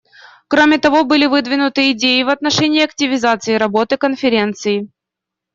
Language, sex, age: Russian, female, 19-29